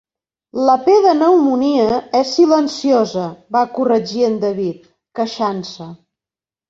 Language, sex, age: Catalan, female, 50-59